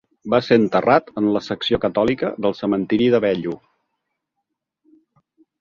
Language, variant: Catalan, Central